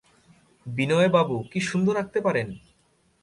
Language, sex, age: Bengali, male, 19-29